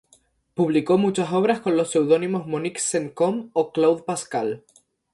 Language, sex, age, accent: Spanish, male, 19-29, España: Islas Canarias